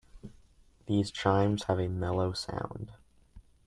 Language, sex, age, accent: English, male, 19-29, United States English